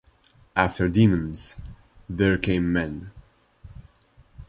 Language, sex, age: English, male, 19-29